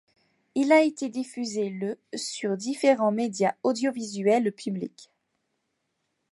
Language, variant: French, Français de métropole